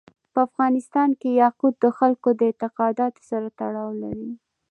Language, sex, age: Pashto, female, 19-29